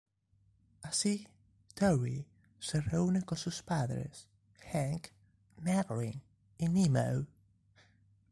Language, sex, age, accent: Spanish, male, 19-29, España: Sur peninsular (Andalucia, Extremadura, Murcia)